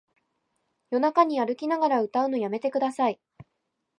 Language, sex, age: Japanese, female, 19-29